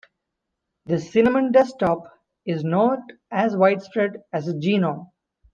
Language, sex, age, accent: English, male, 30-39, India and South Asia (India, Pakistan, Sri Lanka)